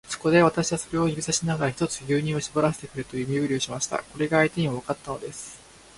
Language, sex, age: Japanese, male, 19-29